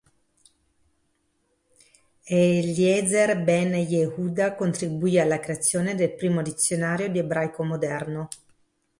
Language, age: Italian, 40-49